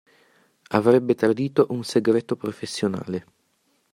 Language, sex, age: Italian, male, under 19